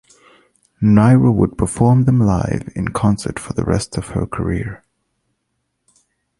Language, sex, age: English, male, 19-29